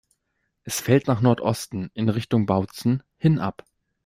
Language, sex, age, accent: German, male, 19-29, Deutschland Deutsch